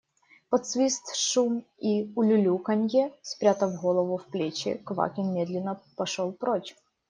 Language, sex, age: Russian, female, 19-29